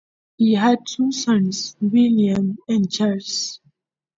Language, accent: English, United States English